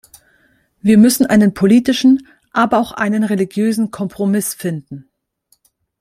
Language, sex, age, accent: German, female, 30-39, Deutschland Deutsch